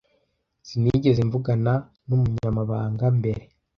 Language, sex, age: Kinyarwanda, male, under 19